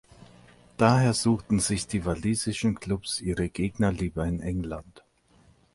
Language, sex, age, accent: German, male, 40-49, Deutschland Deutsch